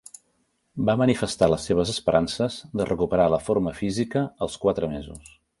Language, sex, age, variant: Catalan, male, 50-59, Central